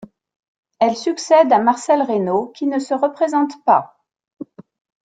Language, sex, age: French, female, 50-59